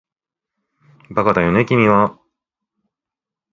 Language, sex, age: Japanese, male, 40-49